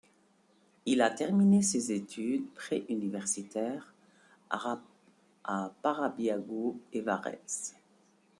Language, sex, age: French, female, 50-59